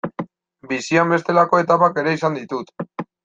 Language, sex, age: Basque, male, 19-29